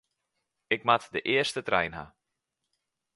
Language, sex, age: Western Frisian, male, 40-49